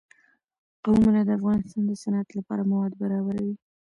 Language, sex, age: Pashto, female, 19-29